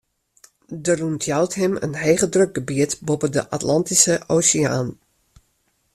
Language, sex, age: Western Frisian, female, 60-69